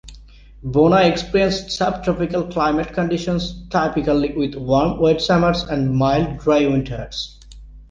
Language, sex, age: English, male, 30-39